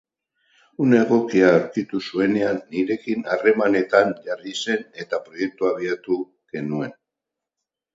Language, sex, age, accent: Basque, male, 70-79, Mendebalekoa (Araba, Bizkaia, Gipuzkoako mendebaleko herri batzuk)